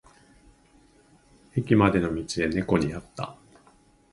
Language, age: Japanese, 40-49